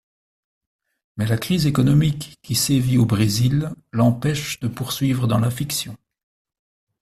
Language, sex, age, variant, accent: French, male, 50-59, Français d'Europe, Français de Belgique